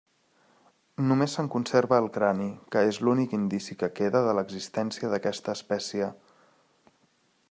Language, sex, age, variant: Catalan, male, 30-39, Central